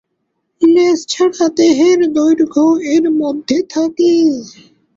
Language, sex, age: Bengali, male, 19-29